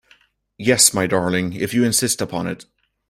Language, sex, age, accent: English, male, 19-29, United States English